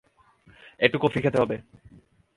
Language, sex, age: Bengali, male, 19-29